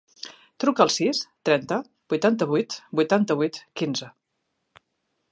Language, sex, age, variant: Catalan, female, 50-59, Central